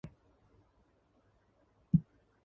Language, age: English, under 19